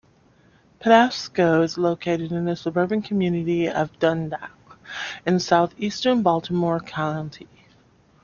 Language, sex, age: English, female, 40-49